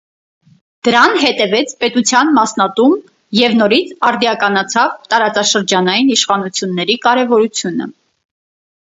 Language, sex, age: Armenian, female, 30-39